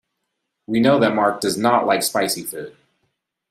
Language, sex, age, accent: English, male, 19-29, United States English